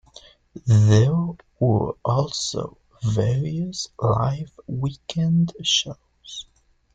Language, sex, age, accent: English, male, under 19, United States English